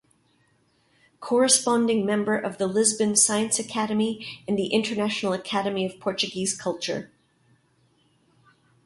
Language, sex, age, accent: English, female, 50-59, Canadian English